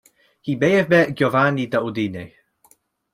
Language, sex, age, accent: English, male, 19-29, Irish English